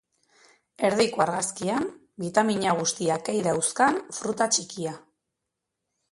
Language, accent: Basque, Mendebalekoa (Araba, Bizkaia, Gipuzkoako mendebaleko herri batzuk)